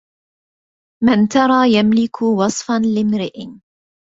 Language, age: Arabic, 30-39